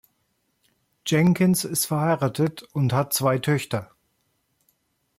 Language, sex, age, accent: German, male, 50-59, Deutschland Deutsch